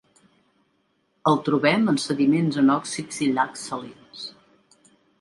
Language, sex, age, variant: Catalan, female, 60-69, Central